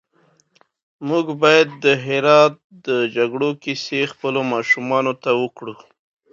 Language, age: Pashto, 30-39